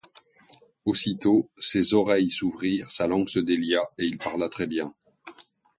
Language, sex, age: French, male, 50-59